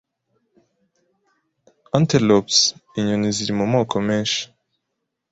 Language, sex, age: Kinyarwanda, male, 40-49